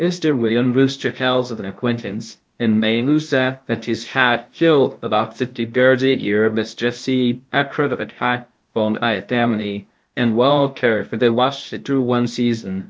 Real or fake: fake